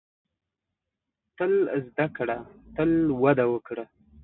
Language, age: Pashto, under 19